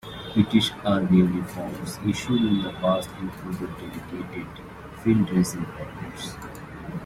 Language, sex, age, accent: English, male, 19-29, United States English